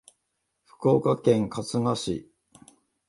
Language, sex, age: Japanese, male, 40-49